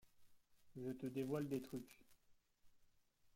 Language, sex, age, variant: French, male, 19-29, Français de métropole